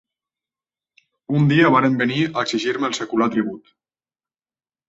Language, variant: Catalan, Septentrional